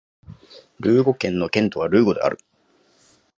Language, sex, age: Japanese, male, 19-29